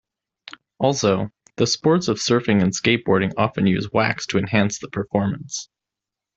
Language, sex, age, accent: English, male, 30-39, United States English